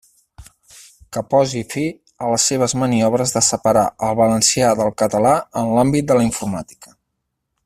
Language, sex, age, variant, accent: Catalan, male, 40-49, Central, central